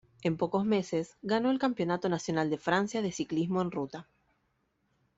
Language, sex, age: Spanish, female, 30-39